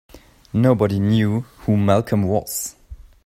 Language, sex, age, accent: English, male, 19-29, United States English